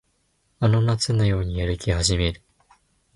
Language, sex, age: Japanese, male, 19-29